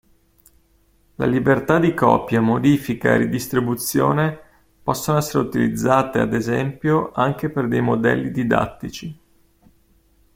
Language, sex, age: Italian, male, 30-39